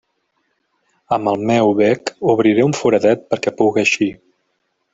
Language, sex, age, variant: Catalan, male, 40-49, Central